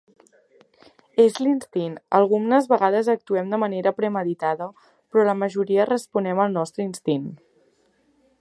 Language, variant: Catalan, Central